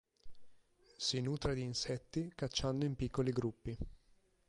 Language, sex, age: Italian, male, 30-39